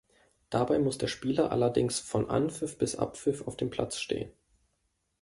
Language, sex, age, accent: German, male, 19-29, Deutschland Deutsch